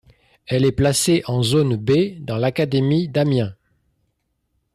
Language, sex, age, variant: French, male, 50-59, Français de métropole